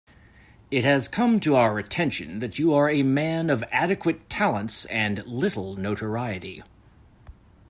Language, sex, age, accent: English, male, 50-59, United States English